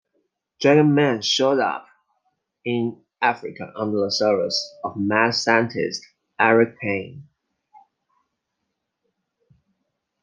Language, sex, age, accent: English, male, 19-29, England English